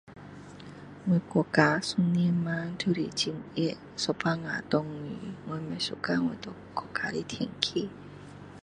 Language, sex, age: Min Dong Chinese, female, 40-49